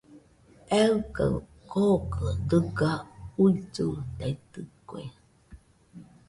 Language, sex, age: Nüpode Huitoto, female, 40-49